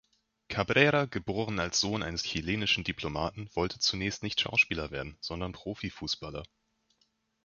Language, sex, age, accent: German, male, 19-29, Deutschland Deutsch